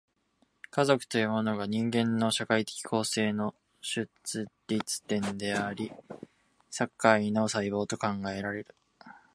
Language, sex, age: Japanese, male, under 19